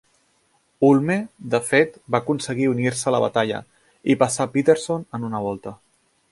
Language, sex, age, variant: Catalan, male, 30-39, Central